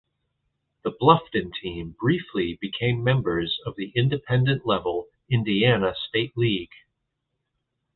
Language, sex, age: English, male, 50-59